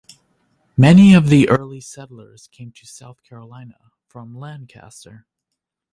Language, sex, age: English, male, 19-29